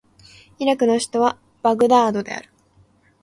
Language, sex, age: Japanese, female, under 19